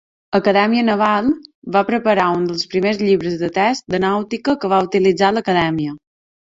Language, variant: Catalan, Balear